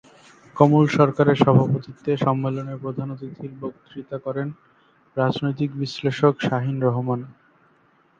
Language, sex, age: Bengali, male, 19-29